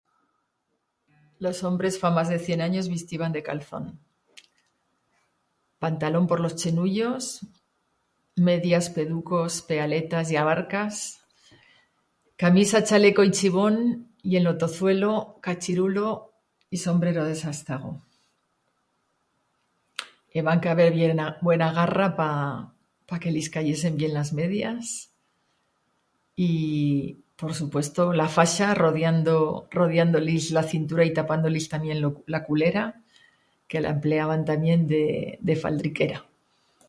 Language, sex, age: Aragonese, female, 50-59